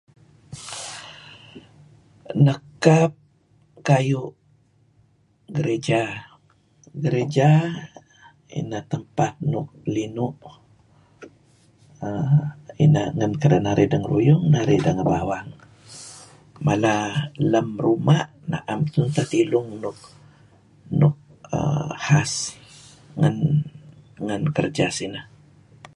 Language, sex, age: Kelabit, female, 60-69